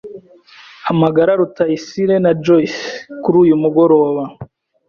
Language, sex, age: Kinyarwanda, female, 19-29